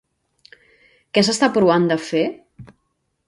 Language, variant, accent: Catalan, Central, central